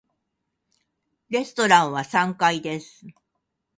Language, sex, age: Japanese, female, 60-69